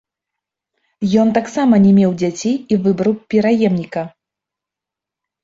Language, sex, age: Belarusian, female, 30-39